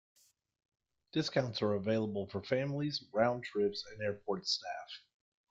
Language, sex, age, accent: English, male, 40-49, United States English